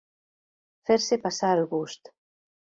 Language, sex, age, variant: Catalan, female, 50-59, Septentrional